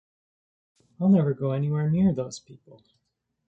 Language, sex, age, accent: English, male, 30-39, Canadian English